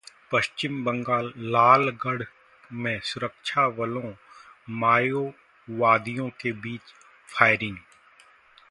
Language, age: Hindi, 40-49